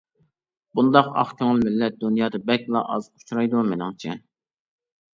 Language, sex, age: Uyghur, male, 19-29